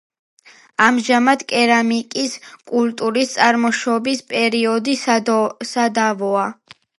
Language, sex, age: Georgian, female, under 19